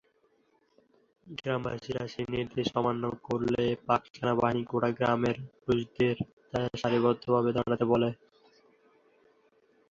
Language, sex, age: Bengali, male, under 19